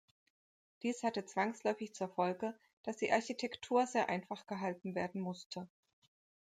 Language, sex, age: German, female, 30-39